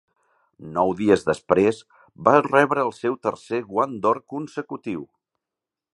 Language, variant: Catalan, Central